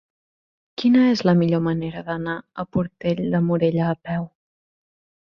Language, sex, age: Catalan, female, 19-29